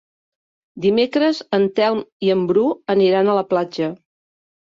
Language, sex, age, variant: Catalan, female, 50-59, Central